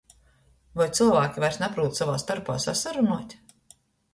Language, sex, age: Latgalian, female, 40-49